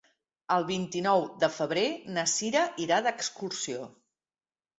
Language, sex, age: Catalan, female, 40-49